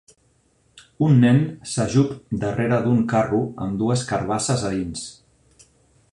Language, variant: Catalan, Central